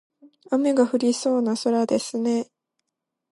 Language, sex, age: Japanese, female, 19-29